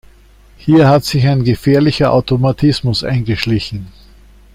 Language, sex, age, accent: German, male, 60-69, Österreichisches Deutsch